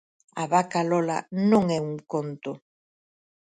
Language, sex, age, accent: Galician, female, 60-69, Normativo (estándar)